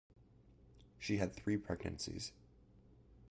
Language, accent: English, United States English